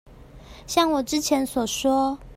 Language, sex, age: Chinese, female, 30-39